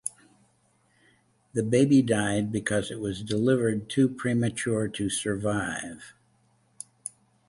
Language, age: English, 70-79